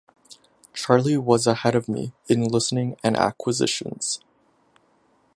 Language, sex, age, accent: English, male, 19-29, Canadian English